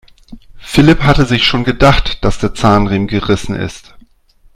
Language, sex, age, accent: German, male, 40-49, Deutschland Deutsch